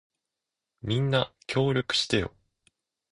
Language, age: Japanese, under 19